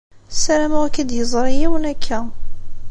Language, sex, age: Kabyle, female, 19-29